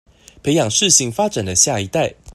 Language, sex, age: Chinese, male, 19-29